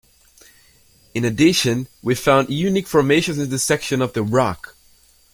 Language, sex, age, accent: English, male, under 19, United States English